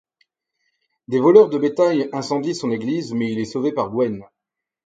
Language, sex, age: French, male, 30-39